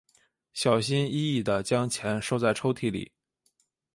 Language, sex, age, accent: Chinese, male, 19-29, 出生地：天津市